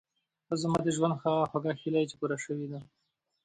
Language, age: Pashto, 19-29